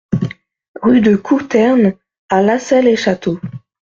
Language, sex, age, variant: French, female, 19-29, Français de métropole